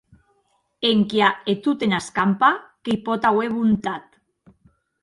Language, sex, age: Occitan, female, 40-49